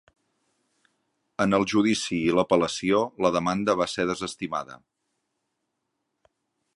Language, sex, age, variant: Catalan, male, 50-59, Central